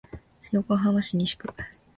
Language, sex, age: Japanese, female, 19-29